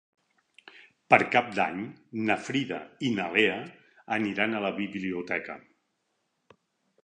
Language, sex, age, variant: Catalan, male, 50-59, Central